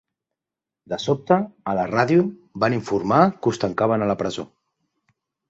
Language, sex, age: Catalan, male, 30-39